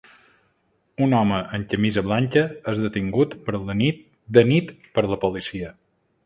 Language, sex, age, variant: Catalan, male, 40-49, Balear